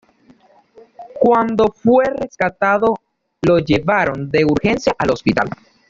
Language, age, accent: Spanish, 50-59, Caribe: Cuba, Venezuela, Puerto Rico, República Dominicana, Panamá, Colombia caribeña, México caribeño, Costa del golfo de México